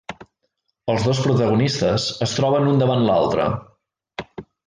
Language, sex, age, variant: Catalan, male, 40-49, Central